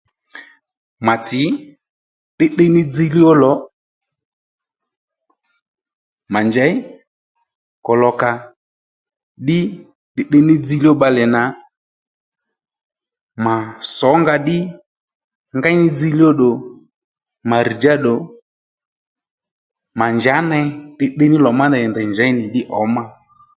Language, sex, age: Lendu, male, 30-39